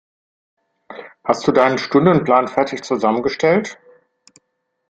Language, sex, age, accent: German, male, 50-59, Deutschland Deutsch